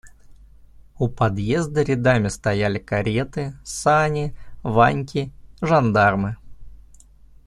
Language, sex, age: Russian, male, 30-39